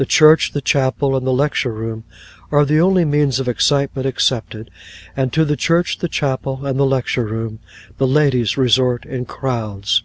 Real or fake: real